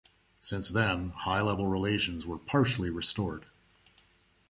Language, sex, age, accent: English, male, 40-49, Canadian English